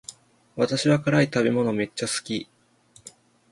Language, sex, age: Japanese, male, 19-29